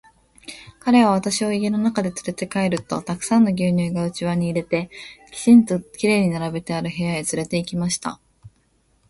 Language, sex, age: Japanese, female, 19-29